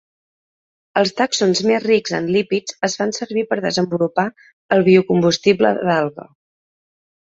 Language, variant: Catalan, Central